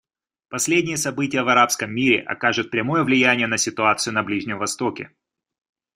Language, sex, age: Russian, male, 30-39